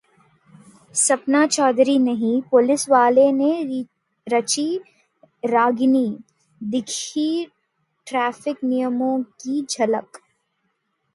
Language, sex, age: Hindi, female, 19-29